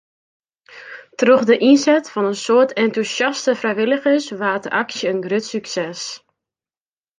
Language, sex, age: Western Frisian, female, 19-29